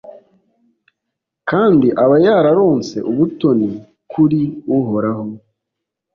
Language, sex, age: Kinyarwanda, male, 40-49